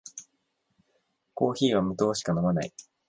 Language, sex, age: Japanese, male, 19-29